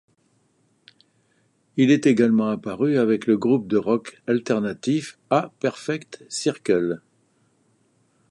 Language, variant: French, Français de métropole